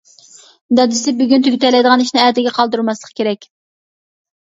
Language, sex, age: Uyghur, female, 19-29